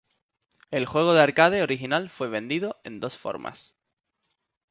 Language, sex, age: Spanish, male, 19-29